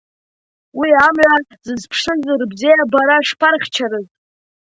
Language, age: Abkhazian, under 19